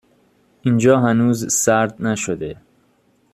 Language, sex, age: Persian, male, 19-29